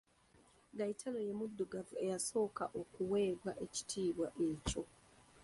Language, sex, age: Ganda, female, 19-29